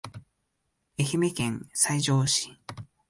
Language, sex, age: Japanese, male, 19-29